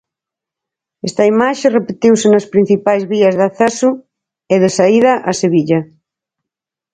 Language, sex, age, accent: Galician, female, 40-49, Central (gheada)